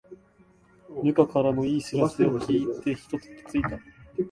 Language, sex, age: Japanese, male, 19-29